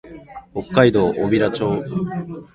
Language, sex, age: Japanese, male, 19-29